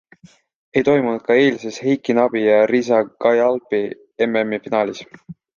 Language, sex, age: Estonian, male, 19-29